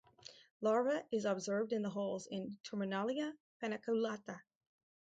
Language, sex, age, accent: English, female, 50-59, United States English